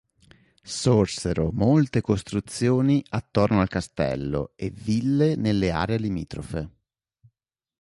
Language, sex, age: Italian, male, 30-39